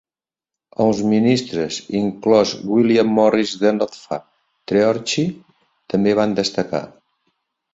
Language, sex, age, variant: Catalan, male, 60-69, Central